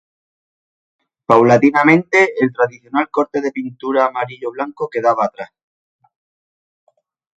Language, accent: Spanish, España: Sur peninsular (Andalucia, Extremadura, Murcia)